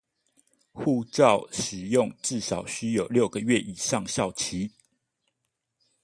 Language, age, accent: Chinese, 30-39, 出生地：宜蘭縣